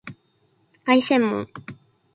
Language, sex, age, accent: Japanese, female, 19-29, 標準語